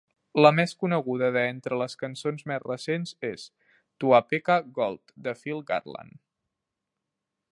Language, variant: Catalan, Central